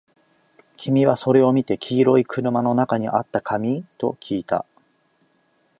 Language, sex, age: Japanese, male, 40-49